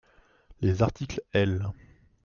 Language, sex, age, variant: French, male, 19-29, Français de métropole